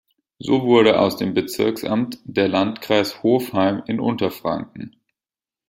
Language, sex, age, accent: German, male, 19-29, Deutschland Deutsch